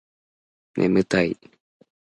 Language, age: Japanese, 19-29